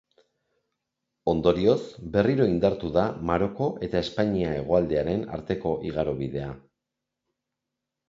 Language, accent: Basque, Erdialdekoa edo Nafarra (Gipuzkoa, Nafarroa)